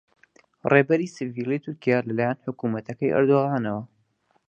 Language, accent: Central Kurdish, سۆرانی